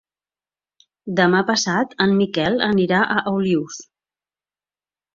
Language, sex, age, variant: Catalan, female, 50-59, Central